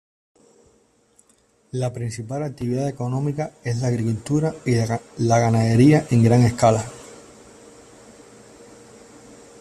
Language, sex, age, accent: Spanish, male, 30-39, Caribe: Cuba, Venezuela, Puerto Rico, República Dominicana, Panamá, Colombia caribeña, México caribeño, Costa del golfo de México